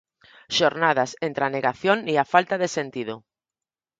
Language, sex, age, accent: Galician, female, 40-49, Normativo (estándar)